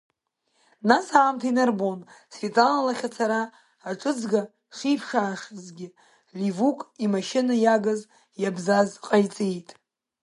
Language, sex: Abkhazian, female